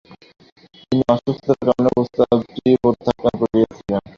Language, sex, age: Bengali, male, 19-29